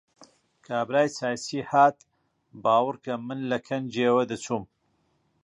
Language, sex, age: Central Kurdish, male, 40-49